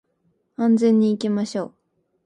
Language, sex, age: Japanese, female, 19-29